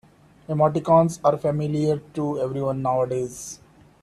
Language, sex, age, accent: English, male, 19-29, India and South Asia (India, Pakistan, Sri Lanka)